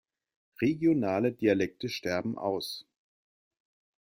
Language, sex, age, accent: German, male, 40-49, Deutschland Deutsch